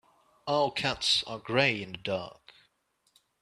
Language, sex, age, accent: English, male, under 19, England English